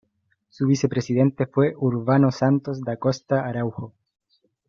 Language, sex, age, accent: Spanish, male, 19-29, Chileno: Chile, Cuyo